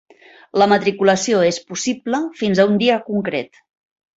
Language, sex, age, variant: Catalan, female, 40-49, Central